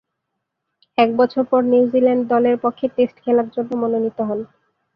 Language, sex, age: Bengali, female, 19-29